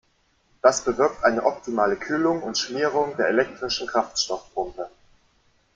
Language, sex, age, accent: German, male, 19-29, Deutschland Deutsch